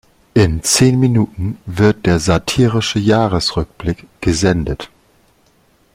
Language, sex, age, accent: German, male, 40-49, Deutschland Deutsch